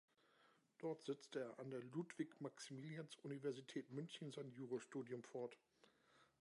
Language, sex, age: German, male, 40-49